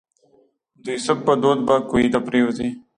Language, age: Pashto, 19-29